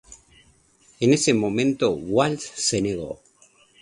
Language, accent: Spanish, Rioplatense: Argentina, Uruguay, este de Bolivia, Paraguay